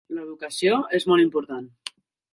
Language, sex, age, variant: Catalan, female, 30-39, Central